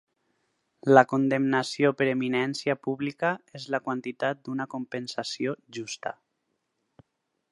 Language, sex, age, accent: Catalan, male, 19-29, valencià